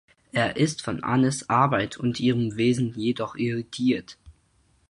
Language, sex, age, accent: German, male, under 19, Deutschland Deutsch